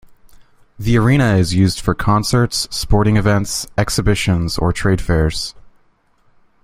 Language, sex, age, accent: English, male, 19-29, United States English